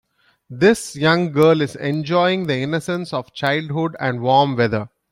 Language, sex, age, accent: English, male, 40-49, India and South Asia (India, Pakistan, Sri Lanka)